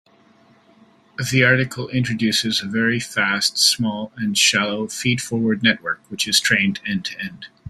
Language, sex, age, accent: English, male, 40-49, Canadian English